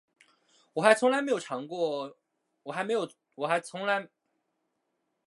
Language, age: Chinese, 19-29